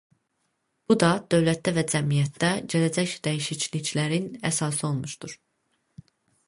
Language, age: Azerbaijani, under 19